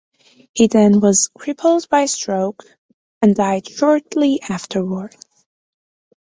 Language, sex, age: English, female, 19-29